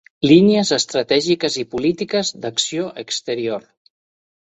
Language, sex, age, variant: Catalan, male, 60-69, Central